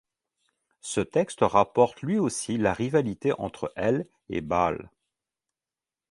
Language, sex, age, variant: French, male, 50-59, Français de métropole